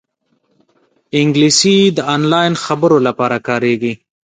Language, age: Pashto, 19-29